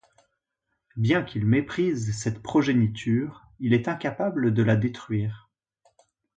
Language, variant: French, Français de métropole